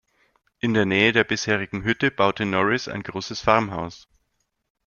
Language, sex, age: German, male, 30-39